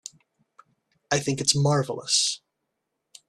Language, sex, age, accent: English, male, 30-39, United States English